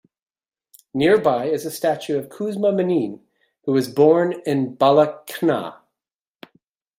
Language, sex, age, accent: English, male, 40-49, United States English